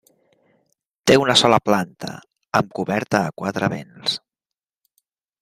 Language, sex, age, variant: Catalan, male, 19-29, Central